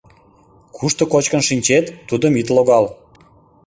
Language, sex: Mari, male